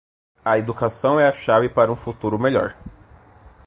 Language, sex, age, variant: Portuguese, male, 19-29, Portuguese (Brasil)